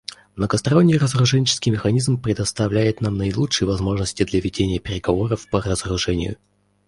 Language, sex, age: Russian, male, 19-29